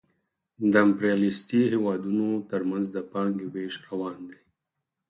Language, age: Pashto, 30-39